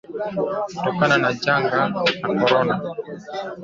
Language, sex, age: Swahili, male, 19-29